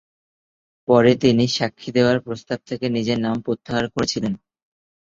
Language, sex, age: Bengali, male, under 19